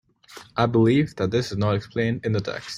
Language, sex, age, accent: English, male, 19-29, India and South Asia (India, Pakistan, Sri Lanka)